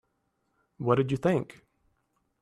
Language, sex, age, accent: English, male, 30-39, United States English